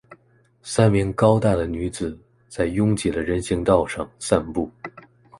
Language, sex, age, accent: Chinese, male, 19-29, 出生地：北京市